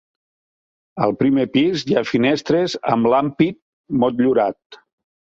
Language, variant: Catalan, Nord-Occidental